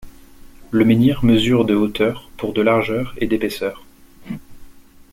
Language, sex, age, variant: French, male, 19-29, Français de métropole